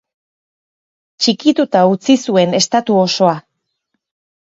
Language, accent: Basque, Erdialdekoa edo Nafarra (Gipuzkoa, Nafarroa)